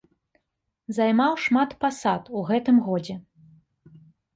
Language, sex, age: Belarusian, female, 30-39